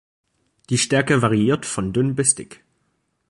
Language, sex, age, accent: German, male, under 19, Deutschland Deutsch